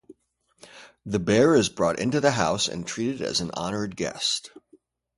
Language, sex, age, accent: English, male, 50-59, United States English